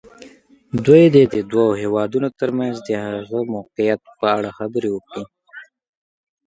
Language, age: Pashto, 19-29